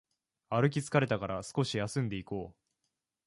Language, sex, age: Japanese, male, 19-29